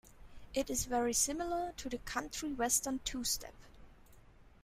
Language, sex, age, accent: English, female, 19-29, England English